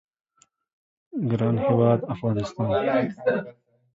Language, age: Pashto, 19-29